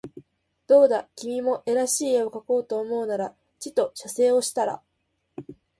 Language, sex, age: Japanese, female, under 19